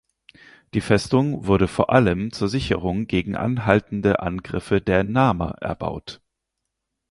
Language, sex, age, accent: German, male, 19-29, Deutschland Deutsch